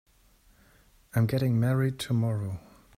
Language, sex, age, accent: English, male, 40-49, England English